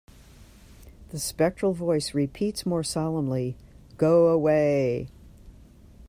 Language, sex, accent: English, female, United States English